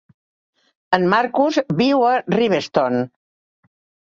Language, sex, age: Catalan, female, 60-69